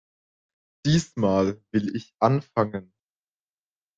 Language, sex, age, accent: German, male, under 19, Deutschland Deutsch